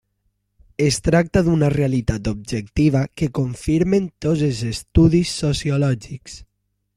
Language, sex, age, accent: Catalan, male, under 19, valencià